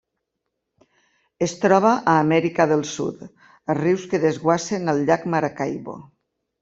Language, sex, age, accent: Catalan, female, 60-69, valencià